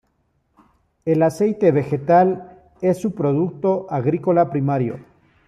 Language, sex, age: Spanish, male, 50-59